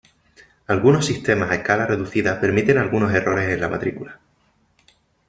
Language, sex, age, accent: Spanish, male, 30-39, España: Sur peninsular (Andalucia, Extremadura, Murcia)